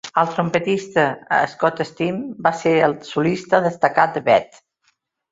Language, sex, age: Catalan, female, 60-69